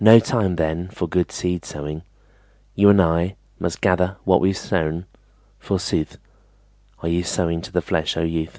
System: none